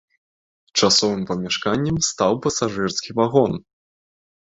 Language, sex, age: Belarusian, male, under 19